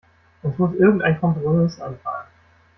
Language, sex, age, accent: German, male, 19-29, Deutschland Deutsch